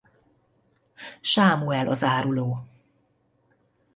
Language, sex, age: Hungarian, female, 50-59